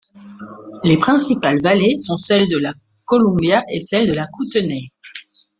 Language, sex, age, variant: French, female, 40-49, Français de métropole